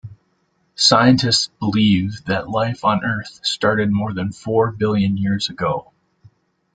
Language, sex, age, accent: English, male, 30-39, United States English